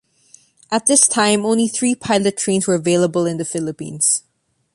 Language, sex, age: English, female, 19-29